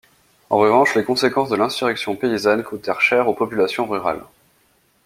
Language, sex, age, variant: French, male, 19-29, Français de métropole